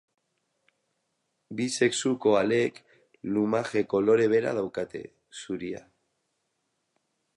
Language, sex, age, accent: Basque, male, 30-39, Mendebalekoa (Araba, Bizkaia, Gipuzkoako mendebaleko herri batzuk)